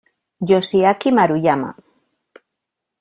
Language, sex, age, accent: Spanish, female, 40-49, España: Norte peninsular (Asturias, Castilla y León, Cantabria, País Vasco, Navarra, Aragón, La Rioja, Guadalajara, Cuenca)